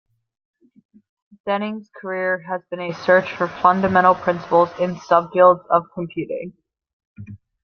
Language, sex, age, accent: English, female, 19-29, United States English